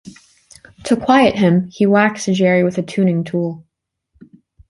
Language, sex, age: English, female, under 19